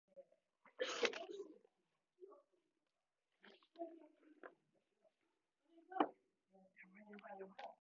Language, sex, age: Japanese, male, 19-29